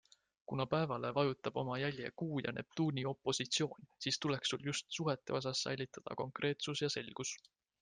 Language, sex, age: Estonian, male, 19-29